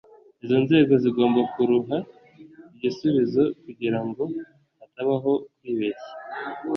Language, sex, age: Kinyarwanda, male, 19-29